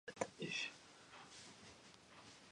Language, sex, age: English, female, under 19